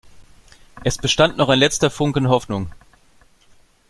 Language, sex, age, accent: German, male, 40-49, Deutschland Deutsch